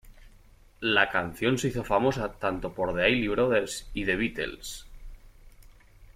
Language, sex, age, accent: Spanish, male, 19-29, España: Norte peninsular (Asturias, Castilla y León, Cantabria, País Vasco, Navarra, Aragón, La Rioja, Guadalajara, Cuenca)